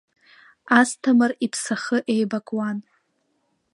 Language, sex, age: Abkhazian, female, under 19